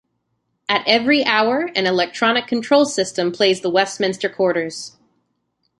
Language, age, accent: English, 19-29, United States English